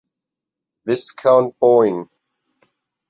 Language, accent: German, Deutschland Deutsch